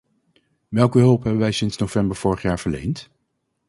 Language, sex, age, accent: Dutch, male, 40-49, Nederlands Nederlands